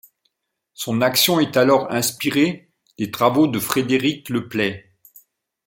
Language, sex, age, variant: French, male, 50-59, Français de métropole